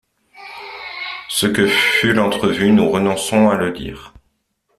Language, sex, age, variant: French, male, 30-39, Français de métropole